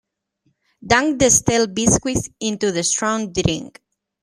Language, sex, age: English, female, 19-29